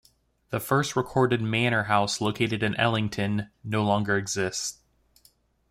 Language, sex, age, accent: English, male, 19-29, United States English